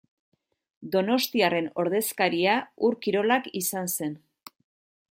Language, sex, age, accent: Basque, female, 40-49, Mendebalekoa (Araba, Bizkaia, Gipuzkoako mendebaleko herri batzuk)